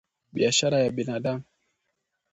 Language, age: Swahili, 19-29